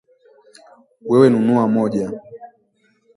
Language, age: Swahili, 19-29